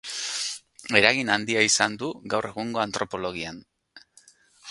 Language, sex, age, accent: Basque, male, 40-49, Erdialdekoa edo Nafarra (Gipuzkoa, Nafarroa)